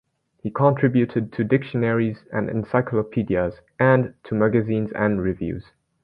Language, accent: English, United States English